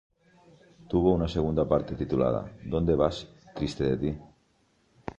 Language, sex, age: Spanish, male, 40-49